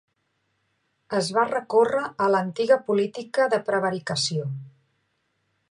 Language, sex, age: Catalan, female, 50-59